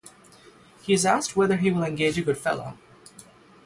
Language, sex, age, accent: English, male, 19-29, United States English; England English; India and South Asia (India, Pakistan, Sri Lanka)